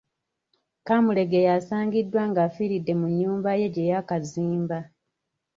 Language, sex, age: Ganda, female, 19-29